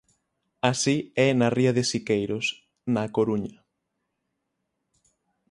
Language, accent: Galician, Oriental (común en zona oriental); Normativo (estándar)